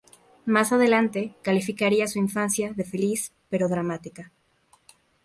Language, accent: Spanish, México